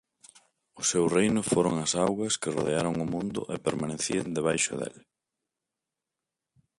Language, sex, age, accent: Galician, male, 19-29, Central (gheada)